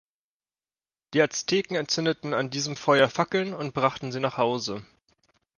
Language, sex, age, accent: German, male, 19-29, Deutschland Deutsch